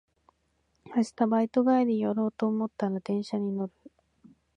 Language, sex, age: Japanese, female, 19-29